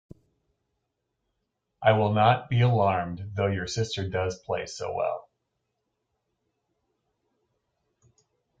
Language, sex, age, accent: English, male, 40-49, United States English